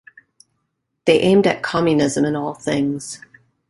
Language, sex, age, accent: English, female, 40-49, United States English